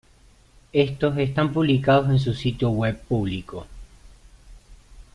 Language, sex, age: Spanish, male, 30-39